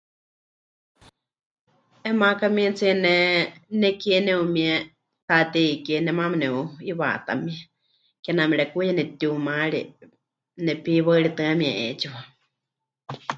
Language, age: Huichol, 30-39